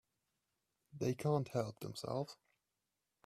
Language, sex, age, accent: English, male, 19-29, England English